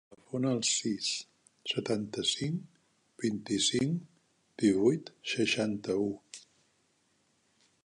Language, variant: Catalan, Central